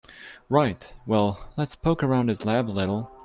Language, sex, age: English, male, 30-39